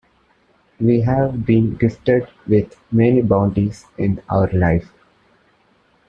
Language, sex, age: English, male, 19-29